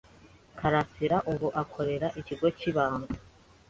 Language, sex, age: Kinyarwanda, female, 19-29